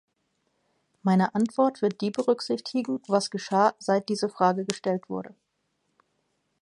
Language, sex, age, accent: German, female, 30-39, Deutschland Deutsch